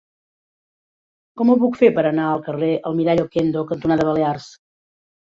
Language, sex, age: Catalan, female, 50-59